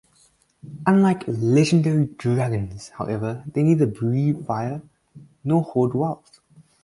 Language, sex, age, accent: English, male, under 19, Southern African (South Africa, Zimbabwe, Namibia)